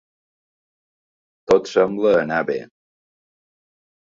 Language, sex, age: Catalan, male, 50-59